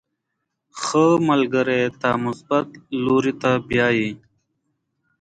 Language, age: Pashto, 19-29